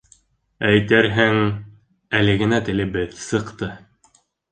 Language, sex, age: Bashkir, male, 19-29